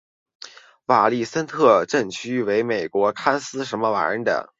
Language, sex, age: Chinese, male, 19-29